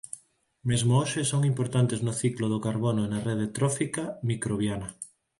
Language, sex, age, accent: Galician, male, 19-29, Neofalante